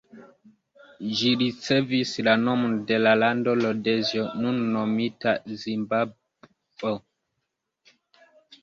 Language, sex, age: Esperanto, male, 19-29